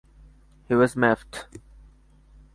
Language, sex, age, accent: English, male, under 19, United States English